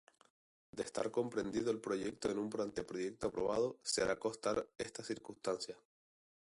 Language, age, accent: Spanish, 19-29, España: Islas Canarias; Rioplatense: Argentina, Uruguay, este de Bolivia, Paraguay